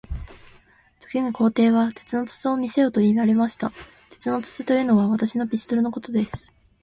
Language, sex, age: Japanese, female, 19-29